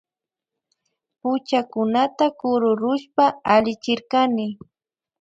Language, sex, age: Imbabura Highland Quichua, female, 19-29